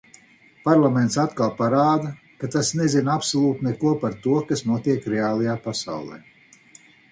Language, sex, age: Latvian, male, 50-59